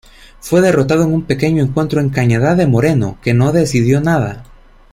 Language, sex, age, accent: Spanish, male, 19-29, América central